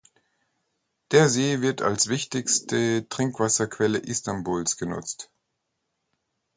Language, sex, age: German, male, 40-49